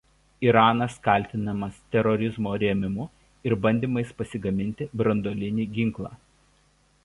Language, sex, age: Lithuanian, male, 30-39